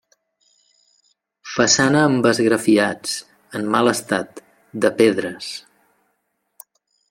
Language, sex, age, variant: Catalan, male, 50-59, Central